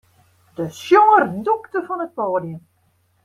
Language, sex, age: Western Frisian, female, 40-49